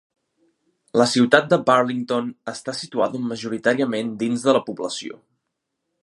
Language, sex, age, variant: Catalan, male, 19-29, Central